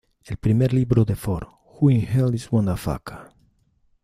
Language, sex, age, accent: Spanish, male, 50-59, España: Norte peninsular (Asturias, Castilla y León, Cantabria, País Vasco, Navarra, Aragón, La Rioja, Guadalajara, Cuenca)